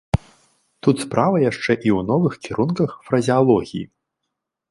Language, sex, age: Belarusian, male, 30-39